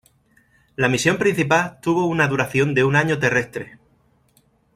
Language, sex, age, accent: Spanish, male, 30-39, España: Sur peninsular (Andalucia, Extremadura, Murcia)